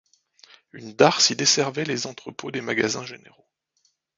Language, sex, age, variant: French, male, 50-59, Français de métropole